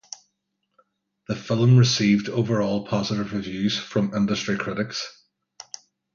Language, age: English, 40-49